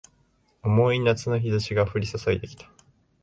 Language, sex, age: Japanese, male, 19-29